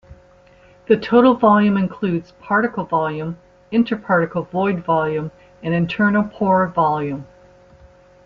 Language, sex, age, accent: English, female, 50-59, United States English